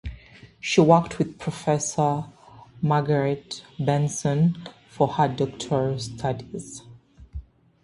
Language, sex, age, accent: English, female, 30-39, England English